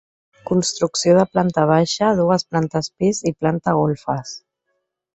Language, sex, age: Catalan, female, 40-49